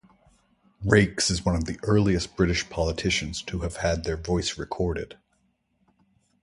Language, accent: English, United States English